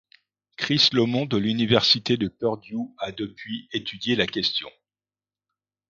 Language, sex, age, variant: French, male, 50-59, Français de métropole